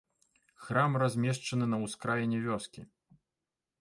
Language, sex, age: Belarusian, male, 19-29